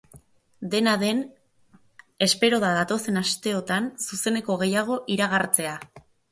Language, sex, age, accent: Basque, female, 19-29, Erdialdekoa edo Nafarra (Gipuzkoa, Nafarroa)